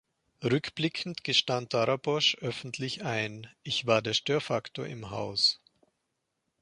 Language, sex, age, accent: German, male, 50-59, Österreichisches Deutsch